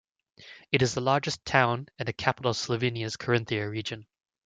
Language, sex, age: English, male, 19-29